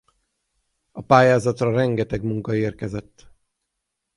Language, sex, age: Hungarian, male, 40-49